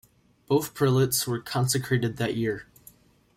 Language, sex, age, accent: English, male, under 19, United States English